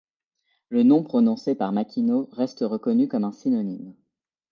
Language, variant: French, Français de métropole